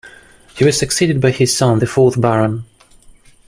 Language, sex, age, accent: English, male, 30-39, England English